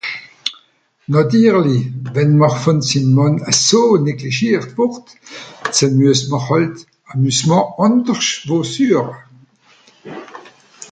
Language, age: Swiss German, 60-69